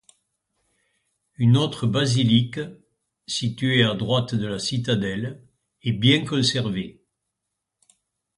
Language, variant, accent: French, Français de métropole, Français du sud de la France